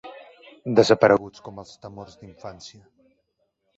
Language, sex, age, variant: Catalan, male, 30-39, Central